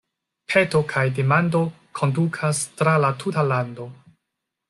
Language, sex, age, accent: Esperanto, male, 19-29, Internacia